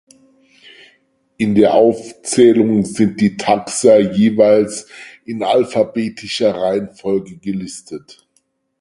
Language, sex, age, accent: German, male, 50-59, Deutschland Deutsch